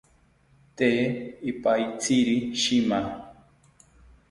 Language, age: South Ucayali Ashéninka, 40-49